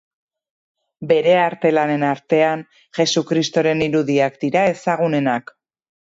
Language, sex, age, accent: Basque, female, 30-39, Erdialdekoa edo Nafarra (Gipuzkoa, Nafarroa)